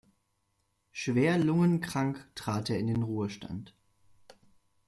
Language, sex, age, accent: German, male, 19-29, Deutschland Deutsch